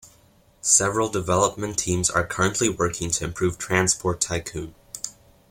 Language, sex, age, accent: English, male, under 19, United States English